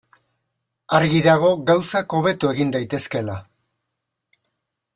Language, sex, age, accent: Basque, male, 60-69, Mendebalekoa (Araba, Bizkaia, Gipuzkoako mendebaleko herri batzuk)